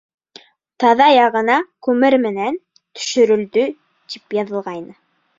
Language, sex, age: Bashkir, female, under 19